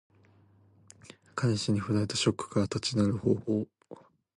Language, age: Japanese, 19-29